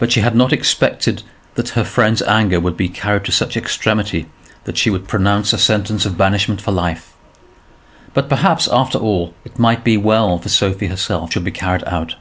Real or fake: real